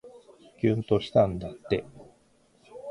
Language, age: Japanese, 50-59